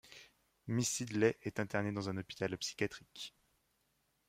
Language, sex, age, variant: French, male, 30-39, Français de métropole